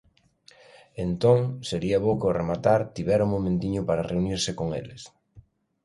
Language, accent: Galician, Normativo (estándar)